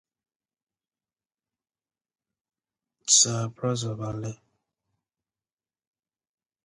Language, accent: English, United States English